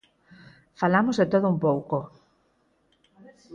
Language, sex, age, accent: Galician, female, 40-49, Normativo (estándar)